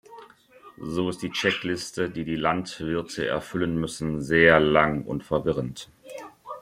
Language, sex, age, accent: German, male, 40-49, Deutschland Deutsch